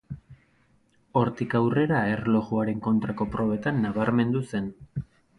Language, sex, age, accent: Basque, male, 30-39, Mendebalekoa (Araba, Bizkaia, Gipuzkoako mendebaleko herri batzuk)